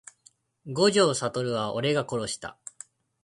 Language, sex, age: Japanese, male, 19-29